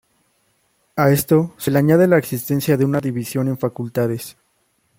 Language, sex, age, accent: Spanish, male, 19-29, México